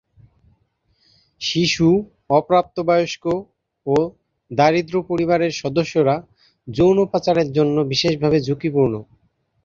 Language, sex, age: Bengali, male, 30-39